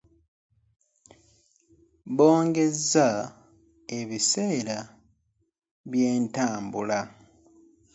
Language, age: Ganda, 19-29